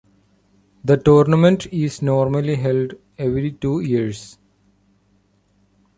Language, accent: English, India and South Asia (India, Pakistan, Sri Lanka)